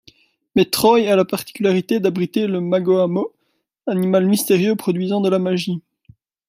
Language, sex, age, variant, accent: French, male, 19-29, Français d'Europe, Français de Belgique